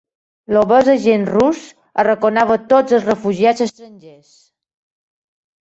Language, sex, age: Catalan, female, 50-59